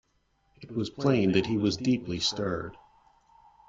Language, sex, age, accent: English, male, 50-59, United States English